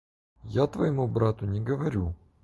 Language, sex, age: Russian, male, 30-39